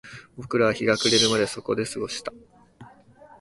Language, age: Japanese, 19-29